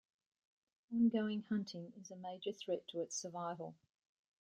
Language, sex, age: English, female, 60-69